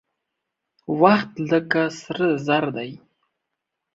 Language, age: Pashto, under 19